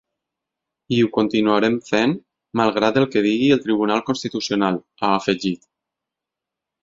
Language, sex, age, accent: Catalan, male, 30-39, valencià